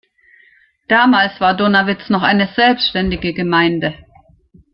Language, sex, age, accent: German, female, 60-69, Deutschland Deutsch